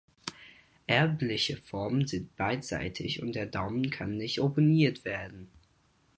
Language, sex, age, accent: German, male, under 19, Deutschland Deutsch